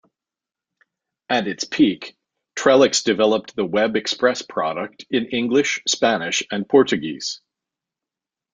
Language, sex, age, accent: English, male, 50-59, United States English